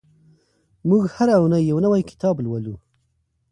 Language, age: Pashto, 19-29